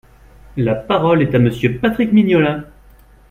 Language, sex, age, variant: French, male, 30-39, Français de métropole